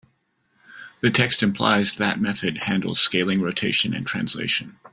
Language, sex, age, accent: English, male, 40-49, Canadian English